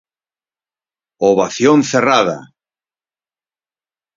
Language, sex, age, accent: Galician, male, 50-59, Normativo (estándar)